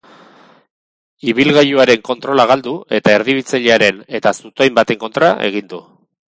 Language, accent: Basque, Erdialdekoa edo Nafarra (Gipuzkoa, Nafarroa)